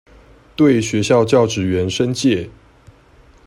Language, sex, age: Chinese, male, 30-39